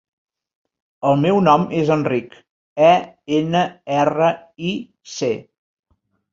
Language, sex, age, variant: Catalan, male, 50-59, Central